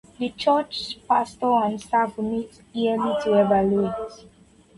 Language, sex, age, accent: English, female, 19-29, United States English